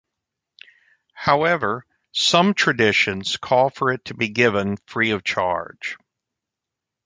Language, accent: English, United States English